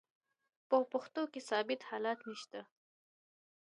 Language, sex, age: Pashto, female, under 19